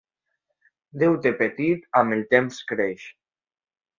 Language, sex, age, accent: Catalan, male, under 19, valencià